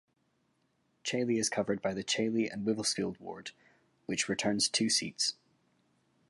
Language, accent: English, Scottish English